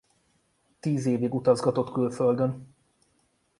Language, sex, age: Hungarian, male, 30-39